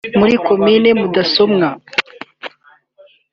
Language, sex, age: Kinyarwanda, male, 19-29